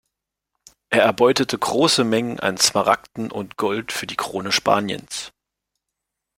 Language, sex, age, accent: German, male, 30-39, Deutschland Deutsch